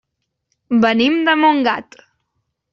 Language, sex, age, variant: Catalan, female, 19-29, Central